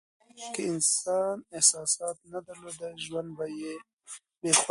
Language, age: Pashto, 30-39